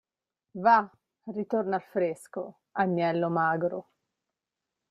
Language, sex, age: Italian, female, 40-49